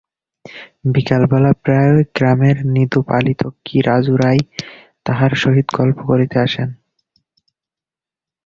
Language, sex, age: Bengali, male, 19-29